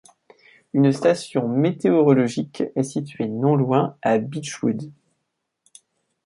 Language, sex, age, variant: French, male, 19-29, Français de métropole